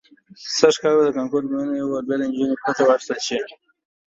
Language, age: Pashto, 19-29